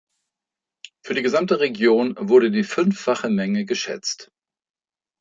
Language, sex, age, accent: German, male, 60-69, Deutschland Deutsch